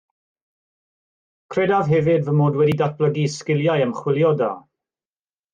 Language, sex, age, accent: Welsh, male, 40-49, Y Deyrnas Unedig Cymraeg